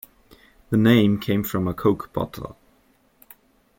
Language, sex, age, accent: English, male, 19-29, United States English